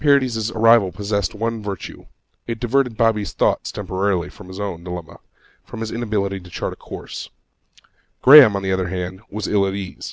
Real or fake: real